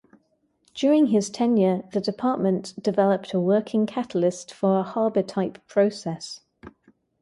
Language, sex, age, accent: English, female, 30-39, England English